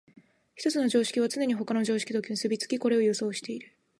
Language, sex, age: Japanese, female, 19-29